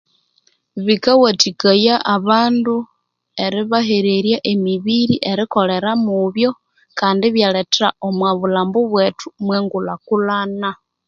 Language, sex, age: Konzo, female, 30-39